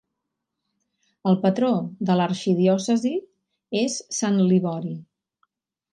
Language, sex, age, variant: Catalan, female, 50-59, Central